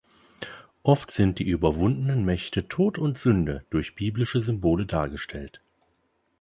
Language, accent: German, Deutschland Deutsch